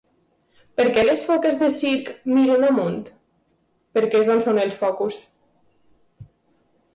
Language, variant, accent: Catalan, Valencià meridional, valencià